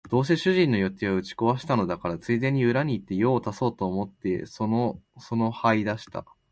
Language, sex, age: Japanese, male, 19-29